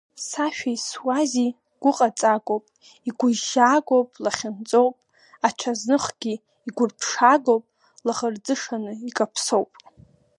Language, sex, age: Abkhazian, female, 19-29